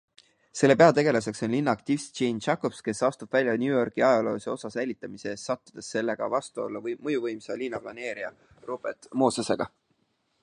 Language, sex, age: Estonian, male, 19-29